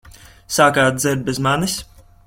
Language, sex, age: Latvian, male, 19-29